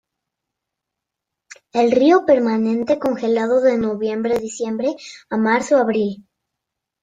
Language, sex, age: Spanish, female, under 19